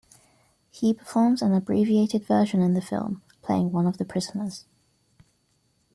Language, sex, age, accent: English, female, 19-29, England English